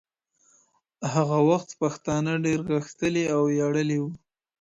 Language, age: Pashto, 19-29